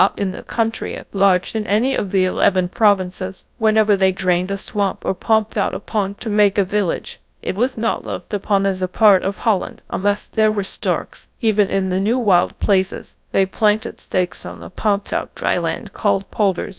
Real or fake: fake